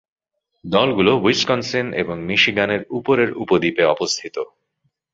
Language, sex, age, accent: Bengali, male, 30-39, চলিত